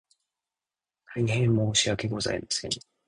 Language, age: Japanese, 30-39